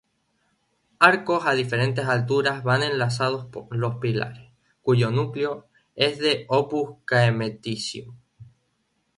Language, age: Spanish, 19-29